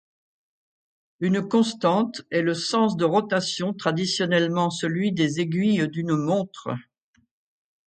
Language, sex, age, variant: French, female, 60-69, Français de métropole